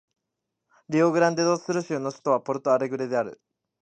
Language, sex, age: Japanese, male, 19-29